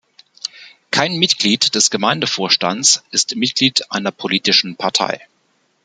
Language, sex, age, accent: German, male, 40-49, Deutschland Deutsch